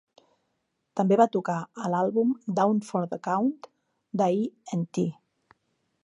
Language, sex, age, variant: Catalan, female, 50-59, Central